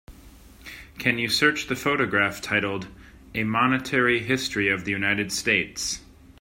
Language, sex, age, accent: English, male, 30-39, United States English